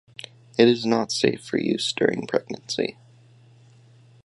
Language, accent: English, United States English